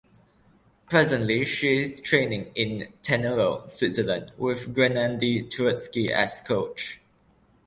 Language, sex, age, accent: English, male, 19-29, Malaysian English